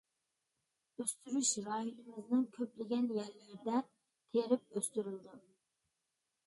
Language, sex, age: Uyghur, female, under 19